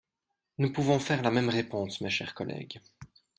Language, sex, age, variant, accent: French, male, 19-29, Français d'Europe, Français de Belgique